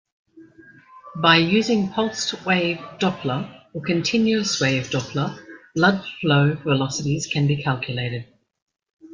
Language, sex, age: English, female, 50-59